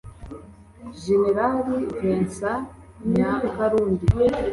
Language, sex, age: Kinyarwanda, female, 30-39